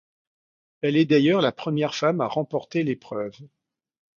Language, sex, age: French, male, 60-69